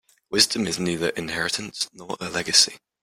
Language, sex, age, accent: English, male, under 19, England English